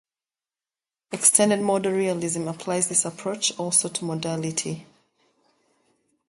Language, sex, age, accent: English, female, 30-39, England English